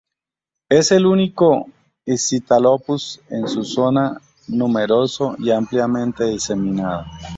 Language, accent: Spanish, Andino-Pacífico: Colombia, Perú, Ecuador, oeste de Bolivia y Venezuela andina